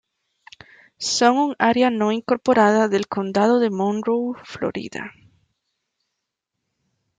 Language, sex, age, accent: Spanish, female, 19-29, América central